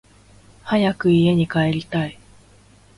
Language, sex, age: Japanese, female, 19-29